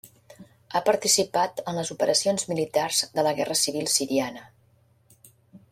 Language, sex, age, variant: Catalan, female, 50-59, Central